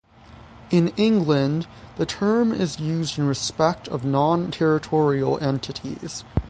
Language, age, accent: English, 19-29, United States English